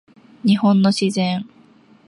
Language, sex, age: Japanese, female, 19-29